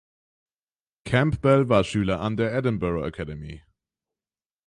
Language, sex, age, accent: German, male, under 19, Deutschland Deutsch; Österreichisches Deutsch